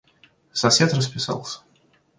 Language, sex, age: Russian, male, 19-29